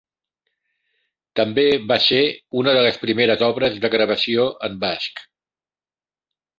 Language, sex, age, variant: Catalan, male, 60-69, Central